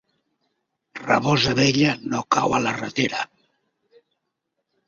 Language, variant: Catalan, Central